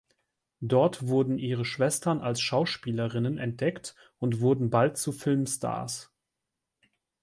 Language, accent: German, Deutschland Deutsch